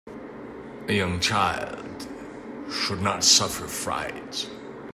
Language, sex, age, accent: English, male, 40-49, United States English